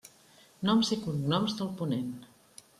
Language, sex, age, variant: Catalan, female, 50-59, Central